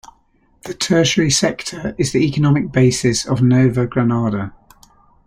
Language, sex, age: English, male, 60-69